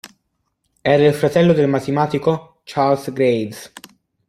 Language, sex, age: Italian, male, under 19